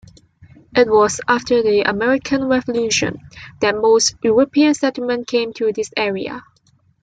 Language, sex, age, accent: English, female, 19-29, Hong Kong English